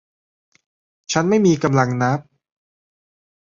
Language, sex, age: Thai, male, 30-39